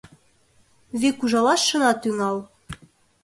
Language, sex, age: Mari, female, 19-29